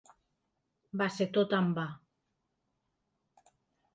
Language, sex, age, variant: Catalan, female, 40-49, Central